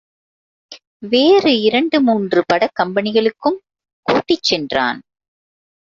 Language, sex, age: Tamil, female, 50-59